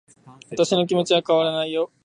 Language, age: Japanese, under 19